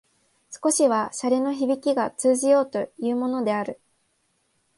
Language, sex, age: Japanese, female, 19-29